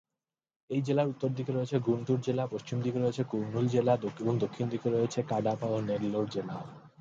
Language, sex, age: Bengali, male, 19-29